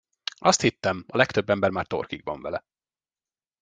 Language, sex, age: Hungarian, male, 30-39